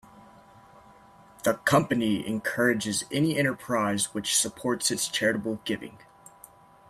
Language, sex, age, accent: English, male, 19-29, Irish English